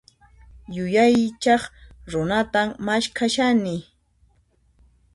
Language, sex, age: Puno Quechua, female, 30-39